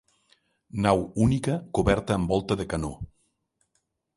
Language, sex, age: Catalan, male, 60-69